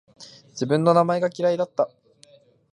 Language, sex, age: Japanese, male, 19-29